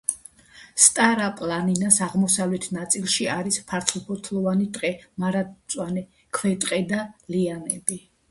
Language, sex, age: Georgian, female, 60-69